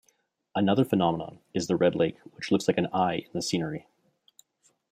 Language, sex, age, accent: English, male, 30-39, Canadian English